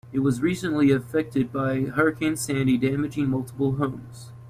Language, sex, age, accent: English, female, 19-29, United States English